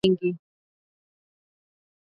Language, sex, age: Swahili, female, 19-29